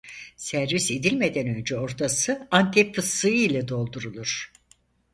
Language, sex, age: Turkish, female, 80-89